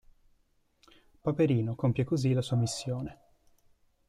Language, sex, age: Italian, male, 19-29